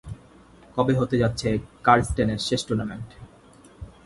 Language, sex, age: Bengali, male, 19-29